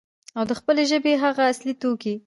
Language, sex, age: Pashto, female, 19-29